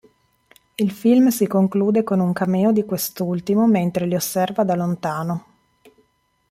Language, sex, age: Italian, female, 40-49